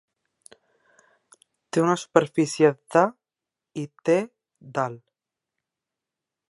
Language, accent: Catalan, Barcelona